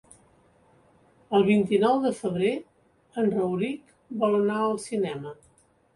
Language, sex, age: Catalan, female, 70-79